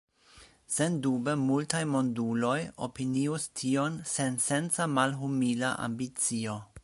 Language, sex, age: Esperanto, male, 40-49